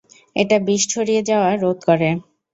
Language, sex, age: Bengali, female, 19-29